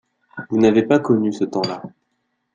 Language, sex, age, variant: French, male, 19-29, Français de métropole